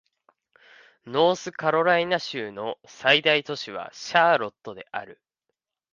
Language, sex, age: Japanese, male, 19-29